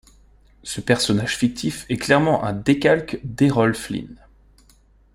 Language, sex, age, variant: French, male, 30-39, Français de métropole